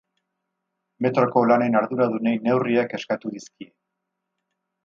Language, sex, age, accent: Basque, male, 50-59, Erdialdekoa edo Nafarra (Gipuzkoa, Nafarroa)